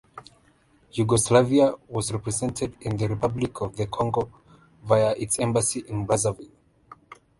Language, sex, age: English, male, 19-29